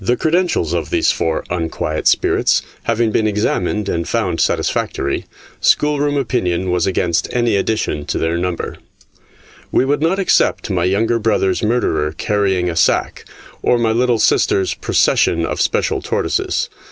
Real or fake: real